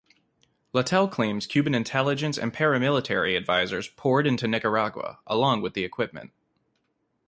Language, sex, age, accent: English, male, 19-29, United States English